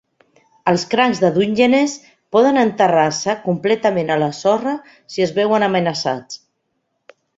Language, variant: Catalan, Central